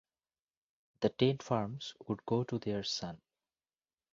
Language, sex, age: English, male, 30-39